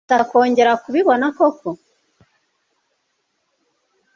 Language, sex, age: Kinyarwanda, male, 19-29